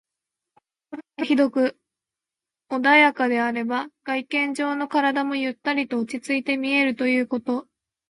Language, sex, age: Japanese, female, under 19